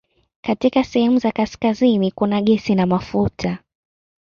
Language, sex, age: Swahili, female, 19-29